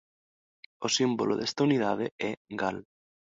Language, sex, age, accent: Galician, male, 19-29, Normativo (estándar)